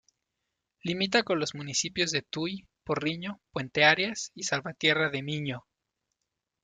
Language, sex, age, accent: Spanish, male, 30-39, México